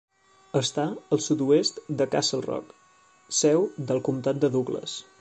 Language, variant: Catalan, Central